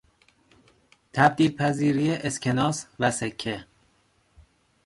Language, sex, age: Persian, male, 19-29